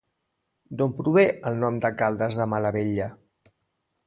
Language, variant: Catalan, Central